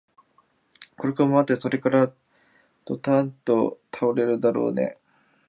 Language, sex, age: Japanese, male, 19-29